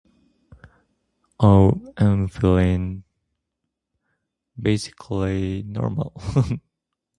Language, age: English, 19-29